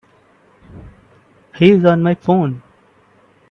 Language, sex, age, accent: English, male, 19-29, India and South Asia (India, Pakistan, Sri Lanka)